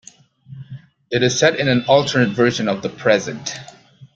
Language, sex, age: English, male, 40-49